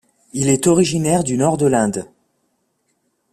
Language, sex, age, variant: French, male, 40-49, Français de métropole